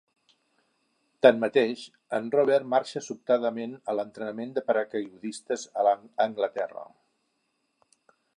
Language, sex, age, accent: Catalan, male, 60-69, Neutre